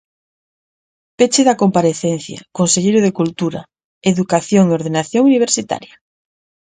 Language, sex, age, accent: Galician, female, 30-39, Central (gheada); Normativo (estándar)